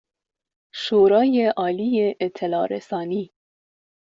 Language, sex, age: Persian, female, 19-29